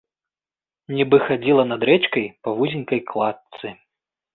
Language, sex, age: Belarusian, male, 30-39